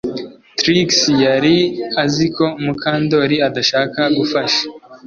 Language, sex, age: Kinyarwanda, male, 19-29